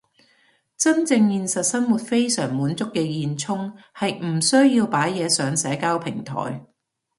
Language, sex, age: Cantonese, female, 40-49